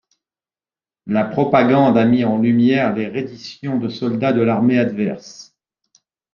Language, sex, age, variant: French, male, 50-59, Français de métropole